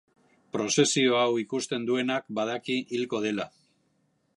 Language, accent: Basque, Mendebalekoa (Araba, Bizkaia, Gipuzkoako mendebaleko herri batzuk)